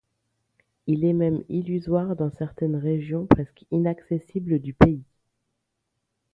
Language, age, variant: French, 30-39, Français de métropole